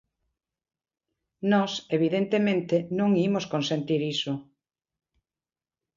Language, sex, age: Galician, female, 60-69